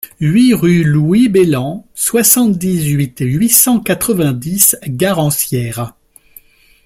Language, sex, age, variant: French, male, 40-49, Français de métropole